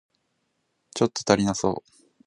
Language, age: Japanese, 19-29